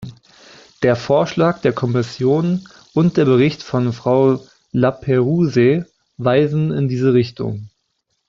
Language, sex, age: German, male, 19-29